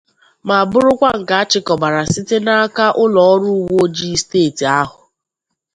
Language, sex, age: Igbo, female, 30-39